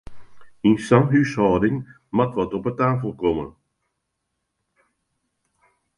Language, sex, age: Western Frisian, male, 80-89